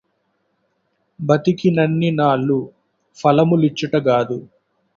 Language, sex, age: Telugu, male, 19-29